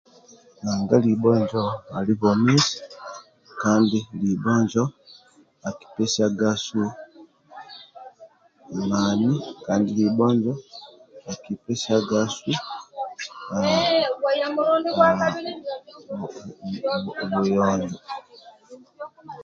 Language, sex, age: Amba (Uganda), male, 50-59